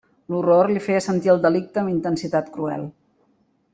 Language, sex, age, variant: Catalan, female, 50-59, Central